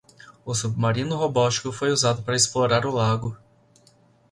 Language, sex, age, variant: Portuguese, male, 19-29, Portuguese (Brasil)